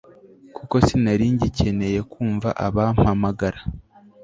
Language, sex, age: Kinyarwanda, male, 19-29